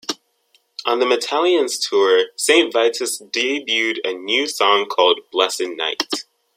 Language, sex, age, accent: English, male, under 19, United States English